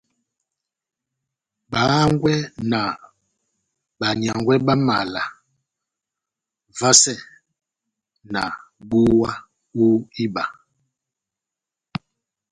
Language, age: Batanga, 70-79